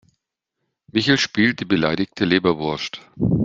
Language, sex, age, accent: German, male, 50-59, Deutschland Deutsch